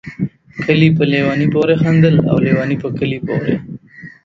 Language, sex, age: Pashto, male, 19-29